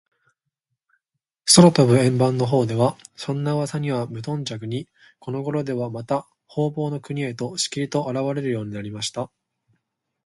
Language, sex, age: Japanese, male, 19-29